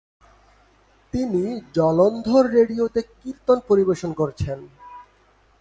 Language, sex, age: Bengali, male, 19-29